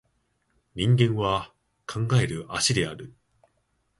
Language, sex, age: Japanese, male, 19-29